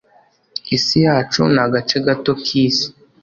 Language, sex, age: Kinyarwanda, male, under 19